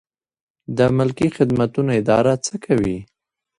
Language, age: Pashto, 19-29